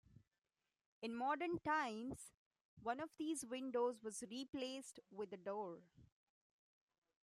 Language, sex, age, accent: English, female, 19-29, India and South Asia (India, Pakistan, Sri Lanka)